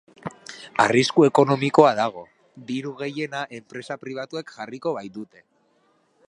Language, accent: Basque, Mendebalekoa (Araba, Bizkaia, Gipuzkoako mendebaleko herri batzuk)